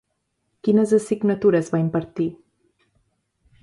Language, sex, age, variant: Catalan, female, 19-29, Central